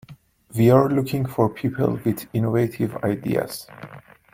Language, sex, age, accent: English, male, 19-29, United States English